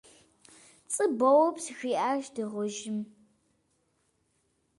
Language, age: Kabardian, under 19